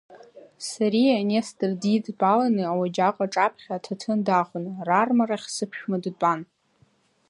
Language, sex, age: Abkhazian, female, under 19